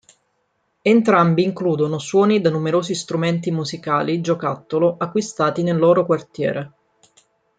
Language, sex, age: Italian, female, 30-39